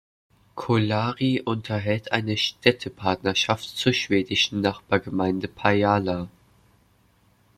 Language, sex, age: German, male, under 19